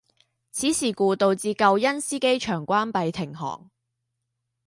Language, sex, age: Chinese, female, 19-29